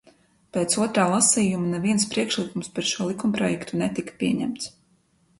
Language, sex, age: Latvian, female, 19-29